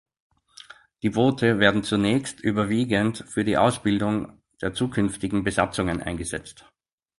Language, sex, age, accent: German, male, 40-49, Österreichisches Deutsch